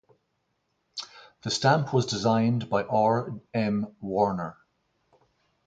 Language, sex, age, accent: English, male, 50-59, Irish English